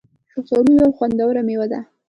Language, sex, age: Pashto, female, 19-29